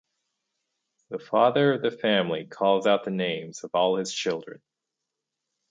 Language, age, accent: English, 30-39, United States English